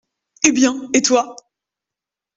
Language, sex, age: French, female, 19-29